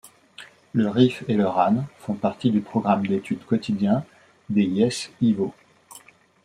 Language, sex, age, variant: French, male, 40-49, Français de métropole